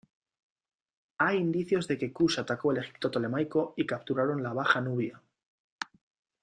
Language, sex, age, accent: Spanish, male, 19-29, España: Centro-Sur peninsular (Madrid, Toledo, Castilla-La Mancha)